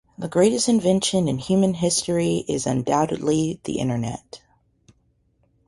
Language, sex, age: English, female, 40-49